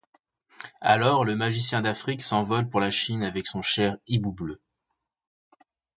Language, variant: French, Français de métropole